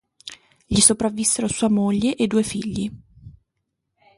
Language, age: Italian, 19-29